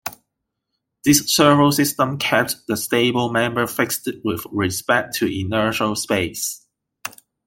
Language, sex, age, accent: English, male, 19-29, Hong Kong English